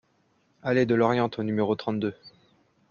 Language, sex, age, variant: French, male, 19-29, Français de métropole